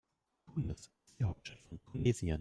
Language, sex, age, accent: German, male, 19-29, Deutschland Deutsch